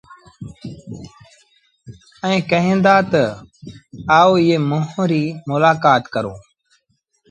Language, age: Sindhi Bhil, 19-29